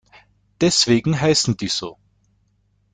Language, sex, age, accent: German, male, 19-29, Österreichisches Deutsch